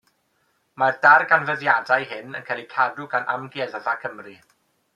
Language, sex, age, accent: Welsh, male, 19-29, Y Deyrnas Unedig Cymraeg